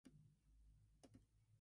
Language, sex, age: English, female, under 19